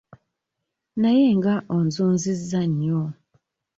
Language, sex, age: Ganda, female, 19-29